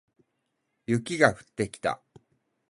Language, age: Japanese, 40-49